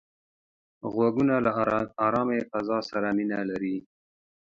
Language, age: Pashto, 30-39